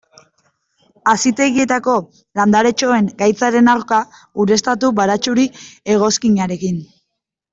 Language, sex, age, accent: Basque, female, 19-29, Mendebalekoa (Araba, Bizkaia, Gipuzkoako mendebaleko herri batzuk)